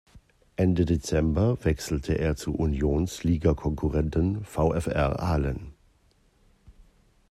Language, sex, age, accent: German, male, 40-49, Deutschland Deutsch